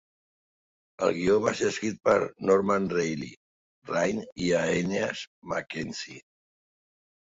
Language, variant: Catalan, Central